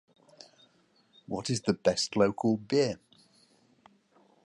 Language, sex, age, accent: English, male, 70-79, England English